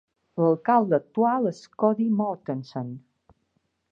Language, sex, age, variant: Catalan, female, 60-69, Balear